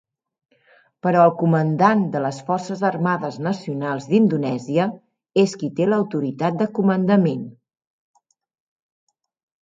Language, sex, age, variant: Catalan, female, 40-49, Central